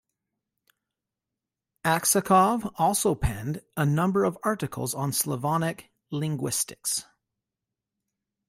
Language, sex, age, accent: English, male, 40-49, United States English